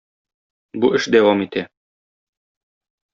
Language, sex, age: Tatar, male, 30-39